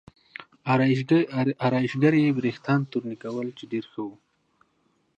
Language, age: Pashto, 19-29